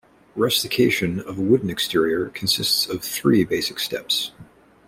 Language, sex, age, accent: English, male, 30-39, United States English